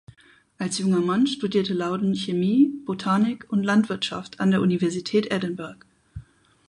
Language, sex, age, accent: German, female, 40-49, Deutschland Deutsch